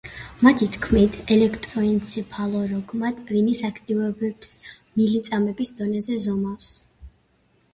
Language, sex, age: Georgian, female, 19-29